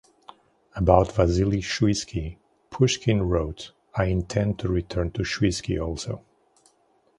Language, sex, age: English, male, 40-49